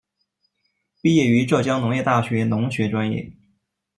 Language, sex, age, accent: Chinese, male, 19-29, 出生地：四川省